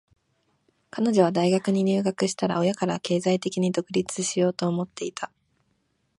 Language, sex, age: Japanese, female, 19-29